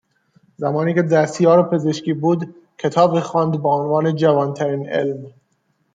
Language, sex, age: Persian, male, 19-29